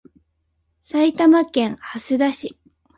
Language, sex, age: Japanese, female, 19-29